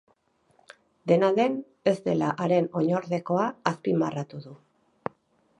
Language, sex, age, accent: Basque, female, 50-59, Erdialdekoa edo Nafarra (Gipuzkoa, Nafarroa)